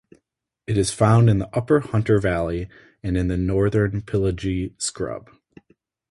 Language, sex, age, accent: English, male, 30-39, United States English